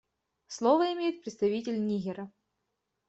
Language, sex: Russian, female